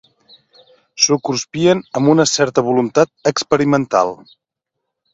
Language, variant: Catalan, Central